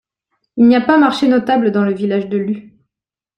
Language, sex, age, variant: French, female, 30-39, Français de métropole